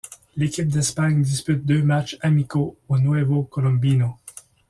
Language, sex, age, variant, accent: French, male, 40-49, Français d'Amérique du Nord, Français du Canada